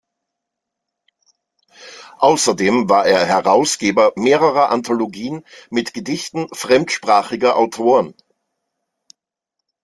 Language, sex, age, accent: German, male, 40-49, Österreichisches Deutsch